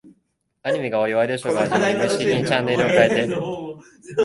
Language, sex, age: Japanese, male, under 19